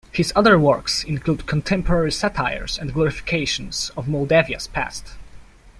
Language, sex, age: English, male, 19-29